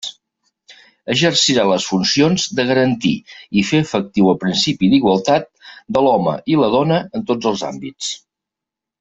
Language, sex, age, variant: Catalan, male, 50-59, Central